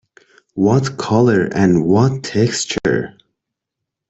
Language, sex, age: English, male, 30-39